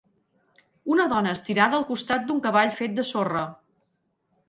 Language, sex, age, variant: Catalan, female, 40-49, Central